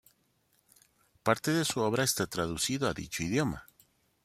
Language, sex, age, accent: Spanish, male, 50-59, México